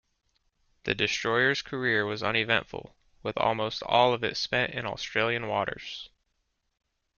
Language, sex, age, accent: English, male, 40-49, United States English